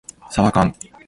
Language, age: Japanese, 40-49